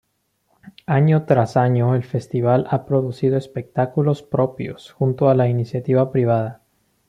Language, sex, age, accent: Spanish, male, 19-29, Andino-Pacífico: Colombia, Perú, Ecuador, oeste de Bolivia y Venezuela andina